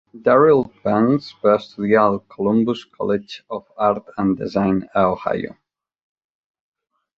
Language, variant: Catalan, Central